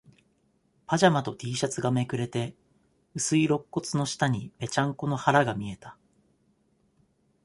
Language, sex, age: Japanese, male, 30-39